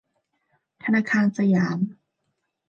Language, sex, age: Thai, female, 19-29